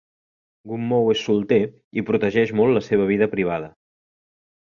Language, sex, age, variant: Catalan, male, 40-49, Central